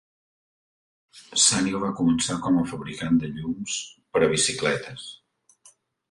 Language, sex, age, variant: Catalan, male, 50-59, Central